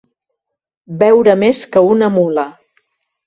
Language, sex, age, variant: Catalan, female, 60-69, Central